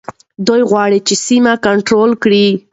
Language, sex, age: Pashto, female, 19-29